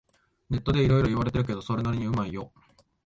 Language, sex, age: Japanese, male, 19-29